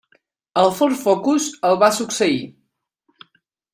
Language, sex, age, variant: Catalan, male, 19-29, Central